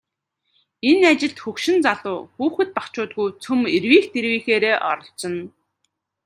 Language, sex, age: Mongolian, female, 30-39